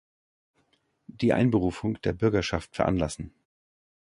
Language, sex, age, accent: German, male, 50-59, Deutschland Deutsch